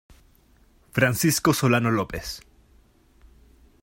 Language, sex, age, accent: Spanish, male, 19-29, Chileno: Chile, Cuyo